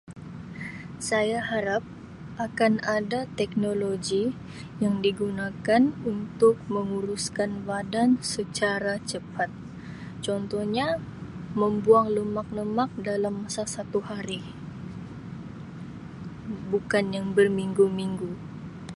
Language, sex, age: Sabah Malay, female, 19-29